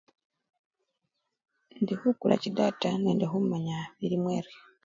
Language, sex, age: Luyia, male, 30-39